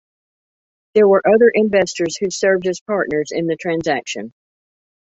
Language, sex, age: English, female, 70-79